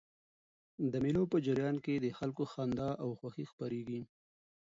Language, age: Pashto, 30-39